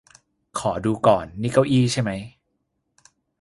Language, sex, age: Thai, male, 30-39